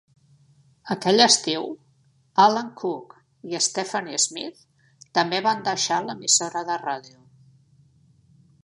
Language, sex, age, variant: Catalan, female, 70-79, Central